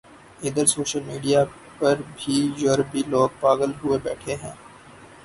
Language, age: Urdu, 19-29